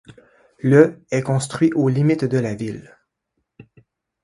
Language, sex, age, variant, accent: French, male, 40-49, Français d'Amérique du Nord, Français du Canada